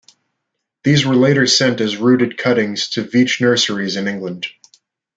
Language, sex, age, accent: English, male, 19-29, United States English